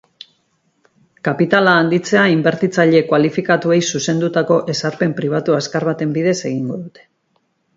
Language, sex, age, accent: Basque, female, 50-59, Mendebalekoa (Araba, Bizkaia, Gipuzkoako mendebaleko herri batzuk)